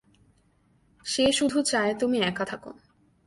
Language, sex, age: Bengali, female, 19-29